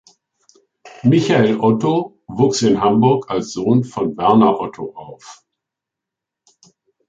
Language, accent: German, Deutschland Deutsch